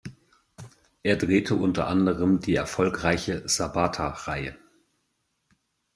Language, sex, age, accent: German, male, 30-39, Deutschland Deutsch